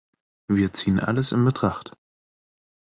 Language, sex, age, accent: German, male, 19-29, Deutschland Deutsch